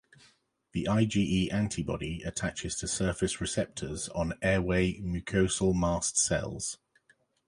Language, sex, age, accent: English, male, 40-49, England English